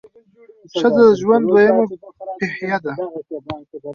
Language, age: Pashto, 30-39